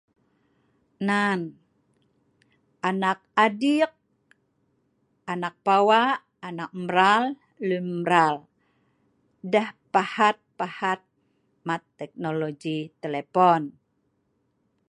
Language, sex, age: Sa'ban, female, 50-59